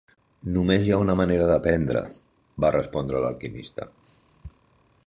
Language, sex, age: Catalan, male, 50-59